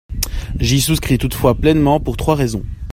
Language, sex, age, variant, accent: French, male, 19-29, Français d'Europe, Français de Suisse